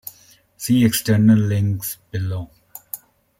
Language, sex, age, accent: English, male, 19-29, United States English